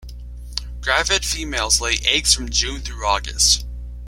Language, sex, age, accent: English, male, under 19, United States English